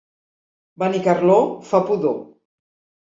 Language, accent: Catalan, Barceloní